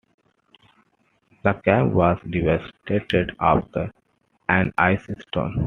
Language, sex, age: English, male, 19-29